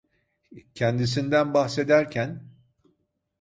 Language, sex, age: Turkish, male, 60-69